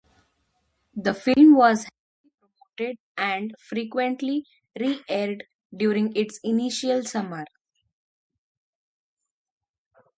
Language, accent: English, India and South Asia (India, Pakistan, Sri Lanka)